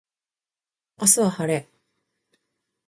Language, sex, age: Japanese, female, 40-49